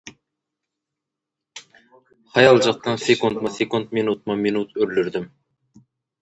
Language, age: Turkmen, 19-29